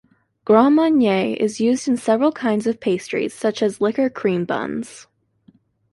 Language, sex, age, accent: English, female, 19-29, United States English